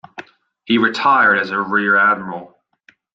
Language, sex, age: English, male, 19-29